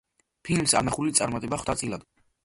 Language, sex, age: Georgian, male, 19-29